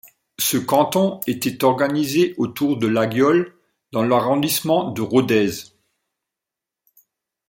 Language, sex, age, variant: French, male, 50-59, Français de métropole